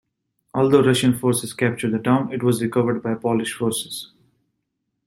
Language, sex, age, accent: English, male, 19-29, United States English